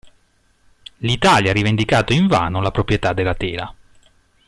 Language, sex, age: Italian, male, 40-49